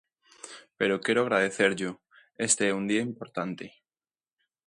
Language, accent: Galician, Normativo (estándar)